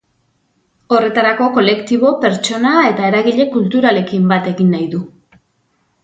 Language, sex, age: Basque, female, 40-49